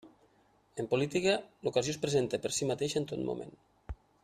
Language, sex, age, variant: Catalan, male, 30-39, Nord-Occidental